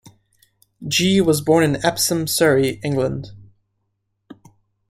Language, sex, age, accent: English, male, 19-29, United States English